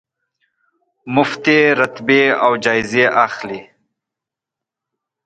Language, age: Pashto, 40-49